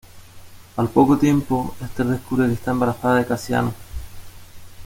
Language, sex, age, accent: Spanish, male, 40-49, España: Sur peninsular (Andalucia, Extremadura, Murcia)